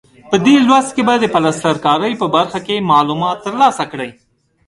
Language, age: Pashto, 30-39